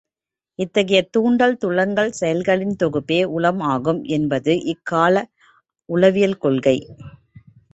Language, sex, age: Tamil, female, 30-39